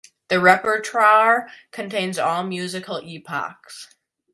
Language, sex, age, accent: English, male, under 19, United States English